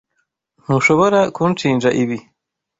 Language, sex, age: Kinyarwanda, male, 19-29